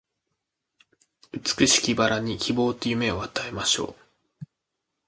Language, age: Japanese, 19-29